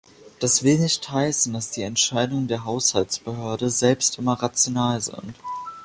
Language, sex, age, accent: German, male, 19-29, Deutschland Deutsch